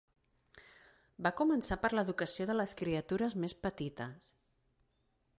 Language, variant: Catalan, Central